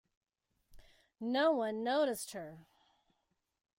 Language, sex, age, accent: English, female, 60-69, United States English